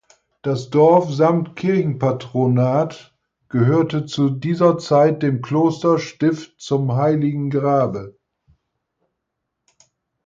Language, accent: German, Norddeutsch